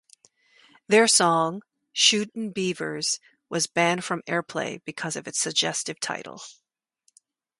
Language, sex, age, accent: English, female, 50-59, United States English